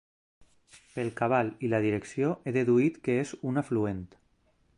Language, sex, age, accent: Catalan, male, 40-49, valencià